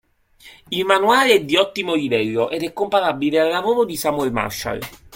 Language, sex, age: Italian, male, 19-29